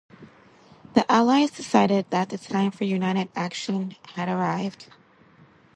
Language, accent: English, United States English